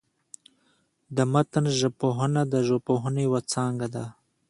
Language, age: Pashto, 19-29